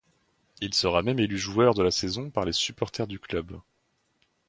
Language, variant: French, Français de métropole